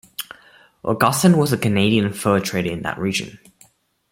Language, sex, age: English, male, 19-29